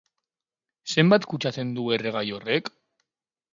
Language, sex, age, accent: Basque, male, 19-29, Mendebalekoa (Araba, Bizkaia, Gipuzkoako mendebaleko herri batzuk)